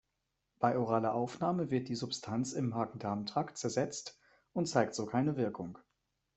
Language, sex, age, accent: German, male, 19-29, Deutschland Deutsch